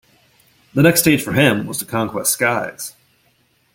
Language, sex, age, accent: English, male, 19-29, United States English